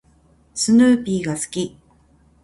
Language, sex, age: Japanese, female, 50-59